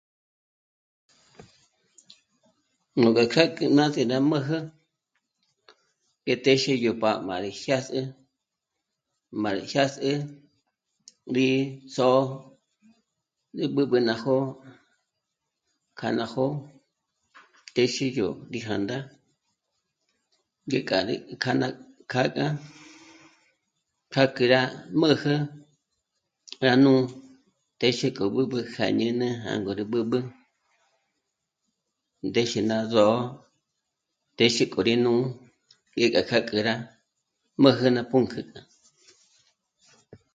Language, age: Michoacán Mazahua, 19-29